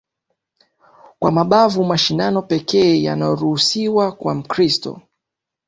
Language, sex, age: Swahili, male, 19-29